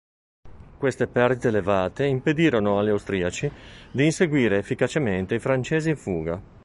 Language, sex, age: Italian, male, 50-59